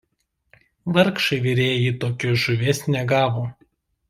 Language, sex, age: Lithuanian, male, 19-29